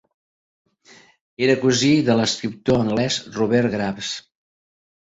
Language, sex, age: Catalan, male, 60-69